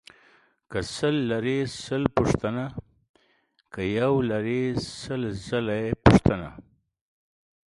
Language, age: Pashto, 40-49